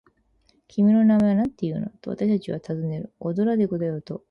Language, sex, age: Japanese, female, 30-39